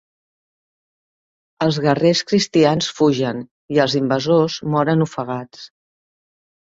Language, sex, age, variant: Catalan, female, 50-59, Central